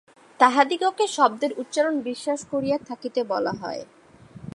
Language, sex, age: Bengali, female, 19-29